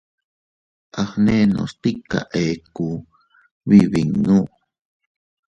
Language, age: Teutila Cuicatec, 30-39